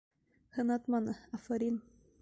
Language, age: Bashkir, 19-29